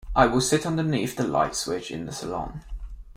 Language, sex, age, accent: English, male, 19-29, England English